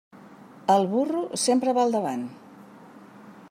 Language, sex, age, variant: Catalan, female, 50-59, Central